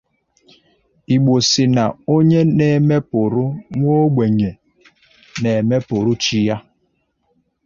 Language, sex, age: Igbo, male, 30-39